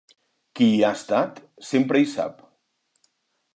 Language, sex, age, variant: Catalan, male, 40-49, Nord-Occidental